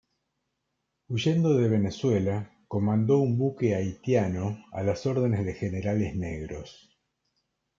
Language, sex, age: Spanish, male, 60-69